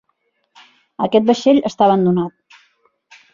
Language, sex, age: Catalan, female, 40-49